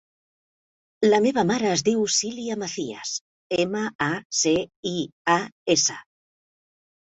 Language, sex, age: Catalan, female, 50-59